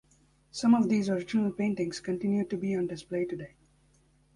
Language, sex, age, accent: English, male, 19-29, United States English